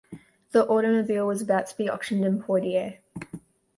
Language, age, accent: English, under 19, Australian English